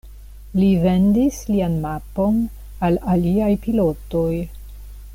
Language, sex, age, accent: Esperanto, female, 60-69, Internacia